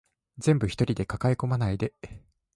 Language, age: Japanese, 19-29